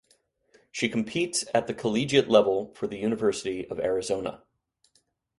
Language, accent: English, United States English